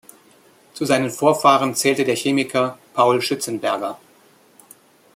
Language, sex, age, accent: German, male, 50-59, Deutschland Deutsch